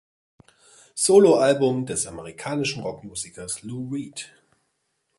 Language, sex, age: German, male, 40-49